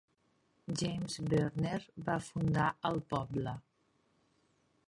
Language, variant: Catalan, Central